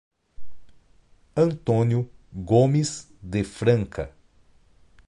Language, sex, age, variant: Portuguese, male, 30-39, Portuguese (Brasil)